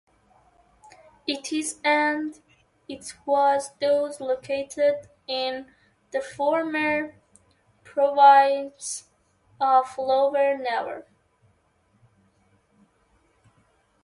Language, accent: English, England English